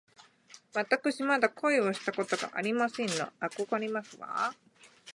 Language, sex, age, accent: Japanese, female, 30-39, 日本人